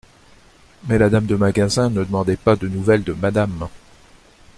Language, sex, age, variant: French, male, 60-69, Français de métropole